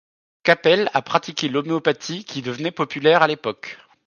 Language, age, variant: French, 30-39, Français de métropole